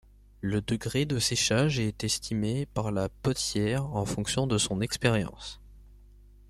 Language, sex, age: French, male, under 19